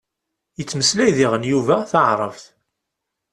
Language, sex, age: Kabyle, male, 30-39